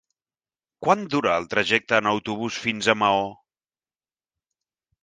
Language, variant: Catalan, Central